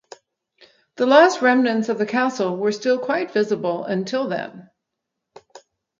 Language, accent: English, United States English